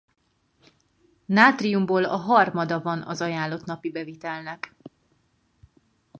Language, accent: Hungarian, budapesti